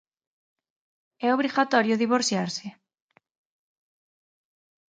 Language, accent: Galician, Atlántico (seseo e gheada)